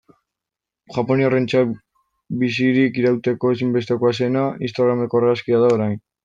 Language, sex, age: Basque, male, 19-29